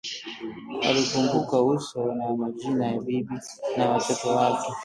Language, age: Swahili, 19-29